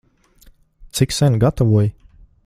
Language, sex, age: Latvian, male, 30-39